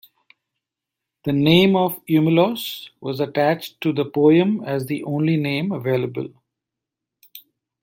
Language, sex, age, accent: English, male, 40-49, India and South Asia (India, Pakistan, Sri Lanka)